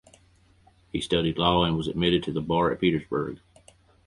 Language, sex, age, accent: English, male, 40-49, United States English